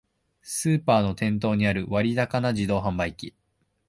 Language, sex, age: Japanese, male, 19-29